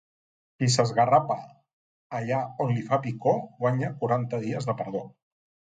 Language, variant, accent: Catalan, Central, central